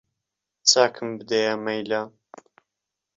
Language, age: Central Kurdish, 19-29